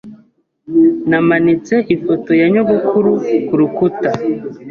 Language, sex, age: Kinyarwanda, male, 30-39